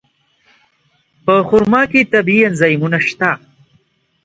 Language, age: Pashto, 19-29